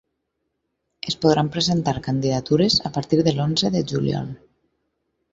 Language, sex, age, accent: Catalan, female, 30-39, valencià